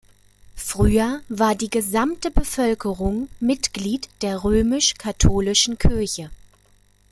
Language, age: German, 30-39